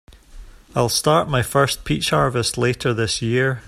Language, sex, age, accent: English, male, 40-49, Scottish English